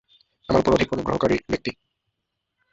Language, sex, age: Bengali, male, 19-29